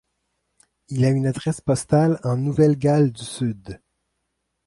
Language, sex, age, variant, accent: French, male, 40-49, Français d'Amérique du Nord, Français du Canada